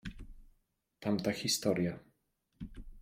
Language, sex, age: Polish, male, 19-29